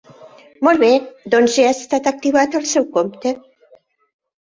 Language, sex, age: Catalan, female, 50-59